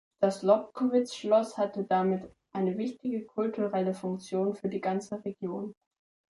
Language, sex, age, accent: German, male, under 19, Deutschland Deutsch